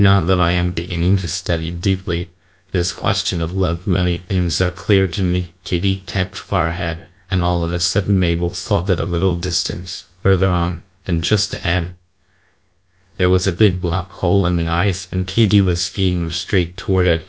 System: TTS, GlowTTS